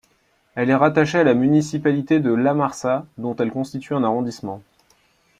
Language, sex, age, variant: French, male, 19-29, Français de métropole